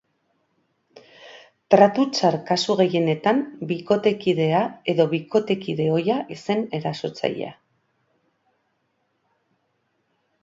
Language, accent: Basque, Erdialdekoa edo Nafarra (Gipuzkoa, Nafarroa)